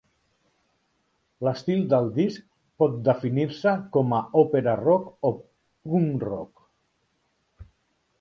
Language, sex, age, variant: Catalan, male, 50-59, Central